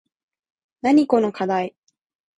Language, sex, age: Japanese, female, 19-29